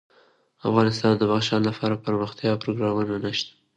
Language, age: Pashto, 19-29